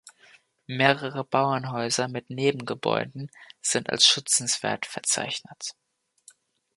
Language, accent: German, Deutschland Deutsch